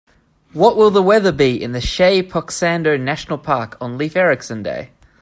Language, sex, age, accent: English, male, 30-39, Australian English